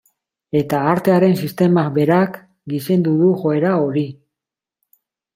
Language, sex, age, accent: Basque, male, 50-59, Mendebalekoa (Araba, Bizkaia, Gipuzkoako mendebaleko herri batzuk)